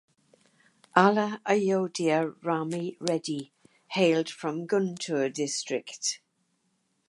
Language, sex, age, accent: English, female, 80-89, England English